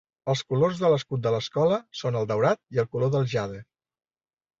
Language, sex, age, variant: Catalan, male, 60-69, Central